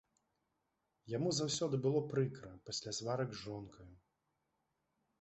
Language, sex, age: Belarusian, male, 19-29